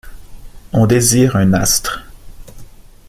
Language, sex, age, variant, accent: French, male, 19-29, Français d'Amérique du Nord, Français du Canada